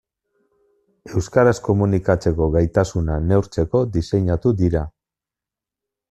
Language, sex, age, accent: Basque, male, 40-49, Mendebalekoa (Araba, Bizkaia, Gipuzkoako mendebaleko herri batzuk)